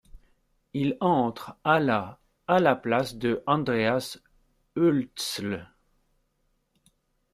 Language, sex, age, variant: French, male, 60-69, Français de métropole